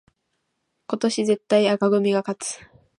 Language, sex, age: Japanese, female, under 19